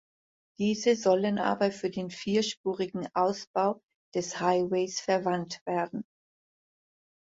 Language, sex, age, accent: German, female, 60-69, Deutschland Deutsch